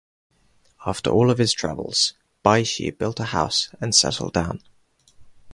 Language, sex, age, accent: English, male, 19-29, England English